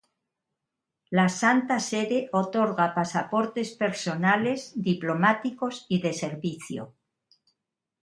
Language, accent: Spanish, España: Norte peninsular (Asturias, Castilla y León, Cantabria, País Vasco, Navarra, Aragón, La Rioja, Guadalajara, Cuenca)